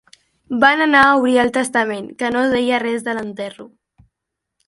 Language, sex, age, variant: Catalan, female, 40-49, Central